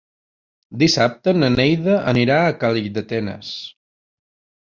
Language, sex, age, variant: Catalan, male, 40-49, Balear